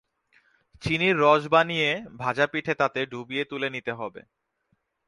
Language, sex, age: Bengali, male, 19-29